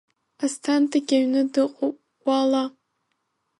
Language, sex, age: Abkhazian, female, under 19